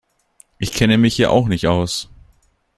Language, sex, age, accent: German, male, 19-29, Österreichisches Deutsch